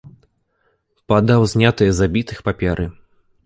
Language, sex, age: Belarusian, male, 19-29